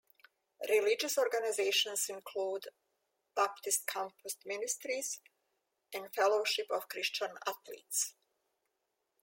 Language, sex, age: English, female, 60-69